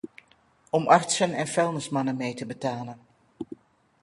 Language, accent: Dutch, Nederlands Nederlands